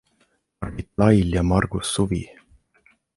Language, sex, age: Estonian, male, 19-29